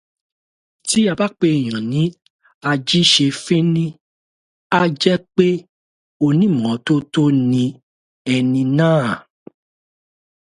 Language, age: Yoruba, 50-59